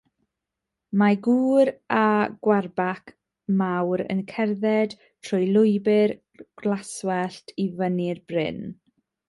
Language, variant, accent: Welsh, South-Western Welsh, Y Deyrnas Unedig Cymraeg